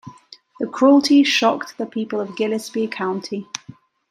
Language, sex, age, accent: English, female, 30-39, England English